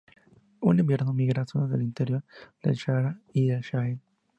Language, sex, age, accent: Spanish, male, 19-29, México